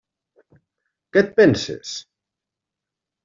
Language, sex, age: Catalan, male, 40-49